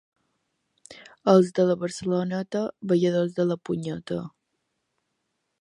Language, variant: Catalan, Balear